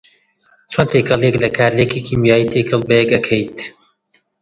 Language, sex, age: Central Kurdish, male, under 19